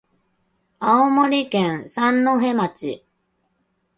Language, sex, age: Japanese, female, 30-39